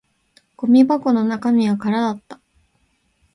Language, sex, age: Japanese, female, under 19